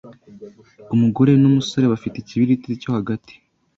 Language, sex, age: Kinyarwanda, male, 30-39